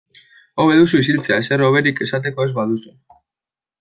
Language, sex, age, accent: Basque, male, 19-29, Mendebalekoa (Araba, Bizkaia, Gipuzkoako mendebaleko herri batzuk)